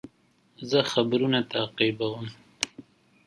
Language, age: Pashto, 30-39